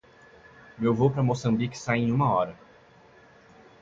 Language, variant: Portuguese, Portuguese (Brasil)